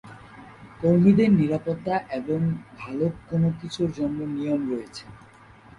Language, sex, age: Bengali, male, 19-29